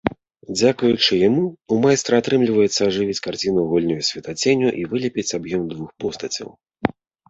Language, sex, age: Belarusian, male, 30-39